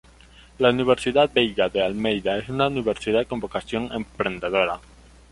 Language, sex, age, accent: Spanish, male, under 19, Andino-Pacífico: Colombia, Perú, Ecuador, oeste de Bolivia y Venezuela andina